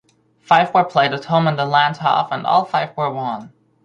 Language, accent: English, United States English